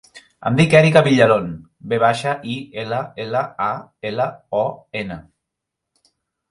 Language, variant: Catalan, Central